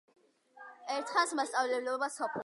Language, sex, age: Georgian, female, under 19